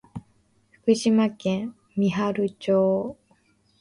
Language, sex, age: Japanese, female, 19-29